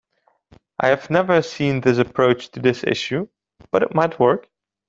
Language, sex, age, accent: English, male, 19-29, England English